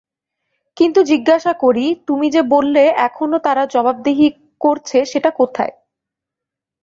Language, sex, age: Bengali, female, 19-29